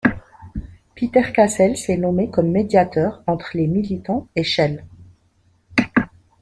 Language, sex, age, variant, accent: French, female, 40-49, Français du nord de l'Afrique, Français du Maroc